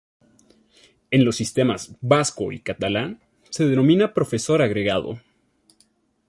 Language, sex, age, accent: Spanish, male, 19-29, México